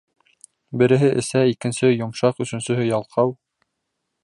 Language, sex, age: Bashkir, male, 19-29